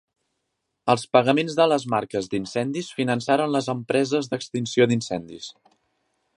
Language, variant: Catalan, Central